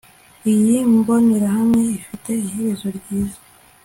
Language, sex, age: Kinyarwanda, female, 19-29